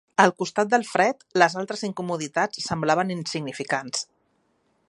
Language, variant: Catalan, Central